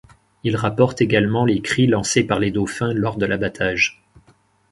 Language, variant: French, Français de métropole